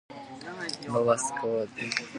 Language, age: English, under 19